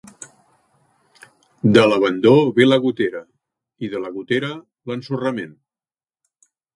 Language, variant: Catalan, Central